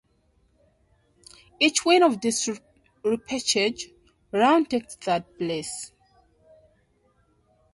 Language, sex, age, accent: English, female, 19-29, England English